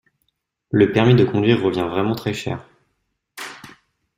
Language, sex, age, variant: French, male, 19-29, Français de métropole